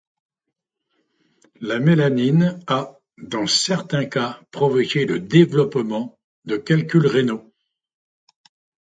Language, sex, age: French, male, 70-79